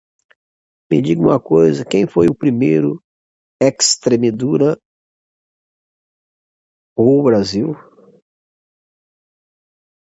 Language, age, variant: Portuguese, 40-49, Portuguese (Brasil)